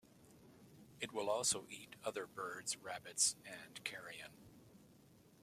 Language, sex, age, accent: English, male, 60-69, United States English